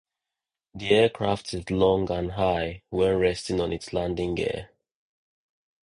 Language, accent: English, Nigerian English